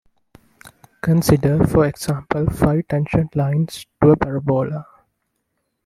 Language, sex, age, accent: English, male, 19-29, India and South Asia (India, Pakistan, Sri Lanka)